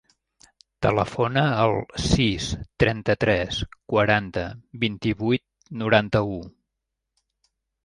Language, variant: Catalan, Central